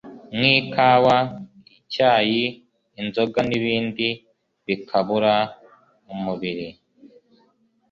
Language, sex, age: Kinyarwanda, male, 19-29